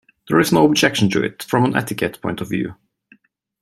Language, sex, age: English, male, 19-29